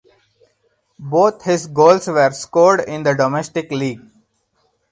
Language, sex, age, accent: English, male, 19-29, India and South Asia (India, Pakistan, Sri Lanka)